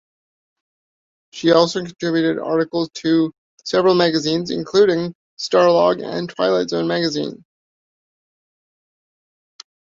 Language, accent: English, Canadian English